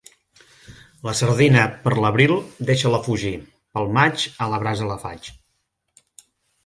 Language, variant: Catalan, Central